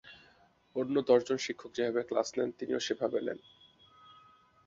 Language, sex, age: Bengali, male, 19-29